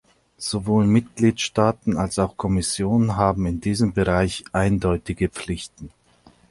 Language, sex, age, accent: German, male, 40-49, Deutschland Deutsch